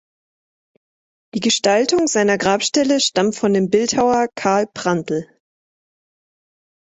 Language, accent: German, Deutschland Deutsch